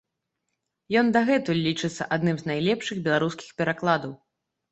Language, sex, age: Belarusian, female, 30-39